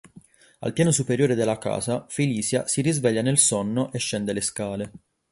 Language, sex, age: Italian, male, 19-29